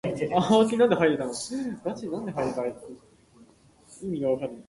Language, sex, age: English, male, under 19